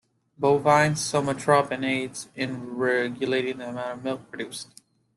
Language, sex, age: English, male, 19-29